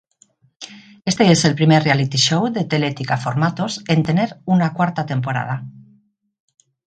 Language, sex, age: Spanish, female, 40-49